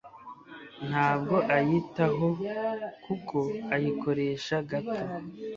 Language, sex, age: Kinyarwanda, male, 30-39